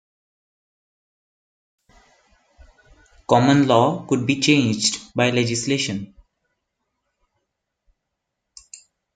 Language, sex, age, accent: English, male, 19-29, India and South Asia (India, Pakistan, Sri Lanka)